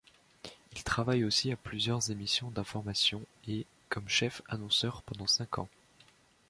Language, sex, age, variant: French, male, 19-29, Français de métropole